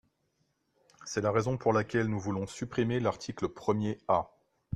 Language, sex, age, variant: French, male, 40-49, Français de métropole